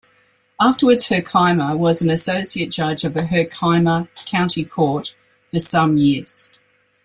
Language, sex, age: English, female, 60-69